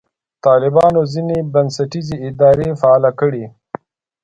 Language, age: Pashto, 40-49